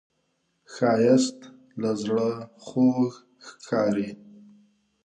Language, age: Pashto, 30-39